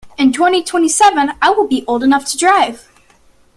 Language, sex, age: English, female, 19-29